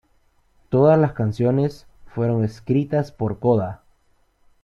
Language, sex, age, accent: Spanish, male, 19-29, América central